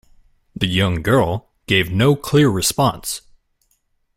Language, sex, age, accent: English, male, 19-29, United States English